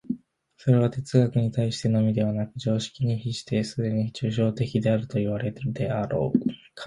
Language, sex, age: Japanese, male, under 19